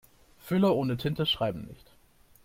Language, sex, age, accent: German, male, 19-29, Deutschland Deutsch